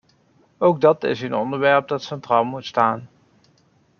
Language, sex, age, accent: Dutch, male, 30-39, Nederlands Nederlands